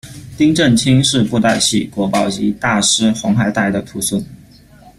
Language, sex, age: Chinese, male, 19-29